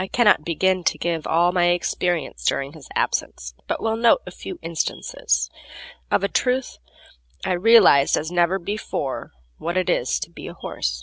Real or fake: real